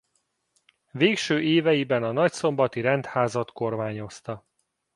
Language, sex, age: Hungarian, male, 40-49